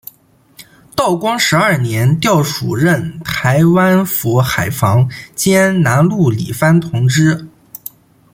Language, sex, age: Chinese, male, 19-29